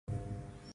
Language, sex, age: Kelabit, female, 70-79